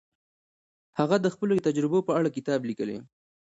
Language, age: Pashto, 19-29